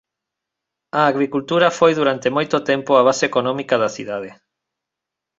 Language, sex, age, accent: Galician, male, 30-39, Normativo (estándar)